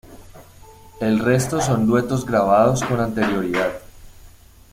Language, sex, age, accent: Spanish, male, 19-29, Andino-Pacífico: Colombia, Perú, Ecuador, oeste de Bolivia y Venezuela andina